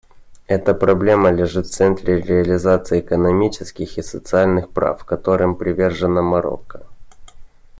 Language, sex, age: Russian, male, 19-29